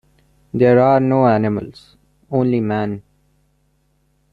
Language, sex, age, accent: English, male, 19-29, India and South Asia (India, Pakistan, Sri Lanka)